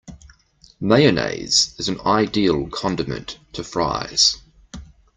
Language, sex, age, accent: English, male, 40-49, New Zealand English